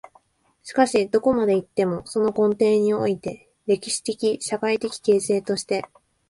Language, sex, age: Japanese, female, 19-29